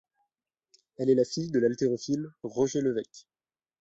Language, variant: French, Français de métropole